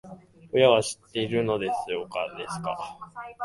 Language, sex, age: Japanese, male, 19-29